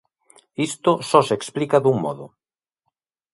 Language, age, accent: Galician, 40-49, Normativo (estándar)